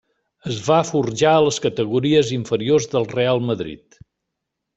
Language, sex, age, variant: Catalan, male, 60-69, Central